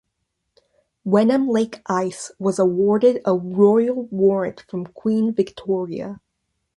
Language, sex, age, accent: English, female, 19-29, United States English